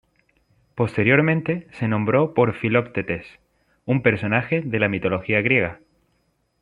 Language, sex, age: Spanish, male, under 19